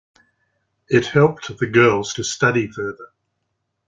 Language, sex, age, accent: English, male, 60-69, New Zealand English